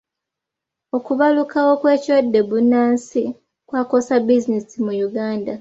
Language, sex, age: Ganda, female, 19-29